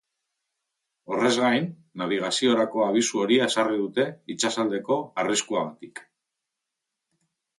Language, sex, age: Basque, male, 40-49